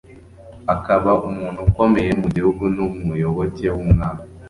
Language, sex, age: Kinyarwanda, male, under 19